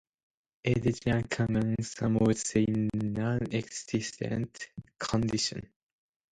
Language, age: English, 19-29